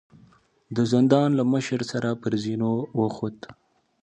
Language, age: Pashto, 19-29